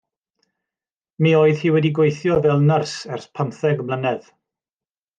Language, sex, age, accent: Welsh, male, 40-49, Y Deyrnas Unedig Cymraeg